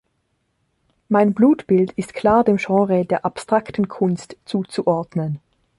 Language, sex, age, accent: German, female, 19-29, Schweizerdeutsch